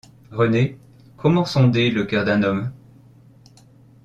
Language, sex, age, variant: French, male, 30-39, Français de métropole